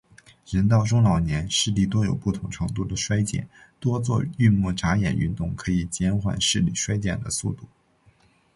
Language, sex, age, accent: Chinese, male, under 19, 出生地：黑龙江省